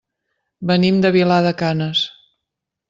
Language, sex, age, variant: Catalan, female, 50-59, Central